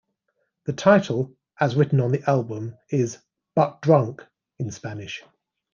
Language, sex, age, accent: English, male, 50-59, England English